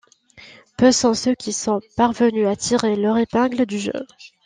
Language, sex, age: French, female, 19-29